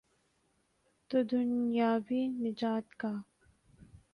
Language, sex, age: Urdu, female, 19-29